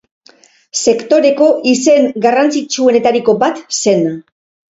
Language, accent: Basque, Mendebalekoa (Araba, Bizkaia, Gipuzkoako mendebaleko herri batzuk)